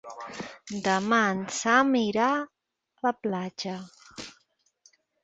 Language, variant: Catalan, Central